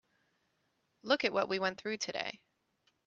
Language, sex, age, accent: English, female, 40-49, United States English